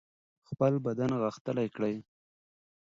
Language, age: Pashto, 30-39